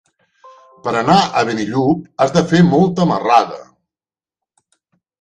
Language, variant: Catalan, Central